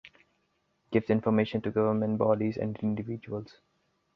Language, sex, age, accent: English, male, 19-29, India and South Asia (India, Pakistan, Sri Lanka)